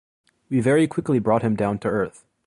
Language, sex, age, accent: English, male, 19-29, United States English